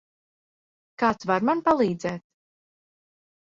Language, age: Latvian, 19-29